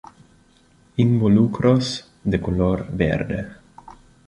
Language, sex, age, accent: Spanish, male, 19-29, España: Norte peninsular (Asturias, Castilla y León, Cantabria, País Vasco, Navarra, Aragón, La Rioja, Guadalajara, Cuenca)